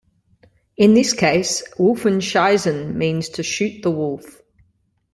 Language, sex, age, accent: English, female, 40-49, Australian English